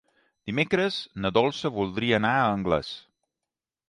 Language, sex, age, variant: Catalan, male, 40-49, Balear